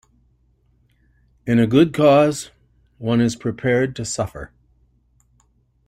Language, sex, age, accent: English, male, 60-69, United States English